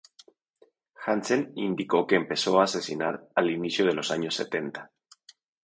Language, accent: Spanish, México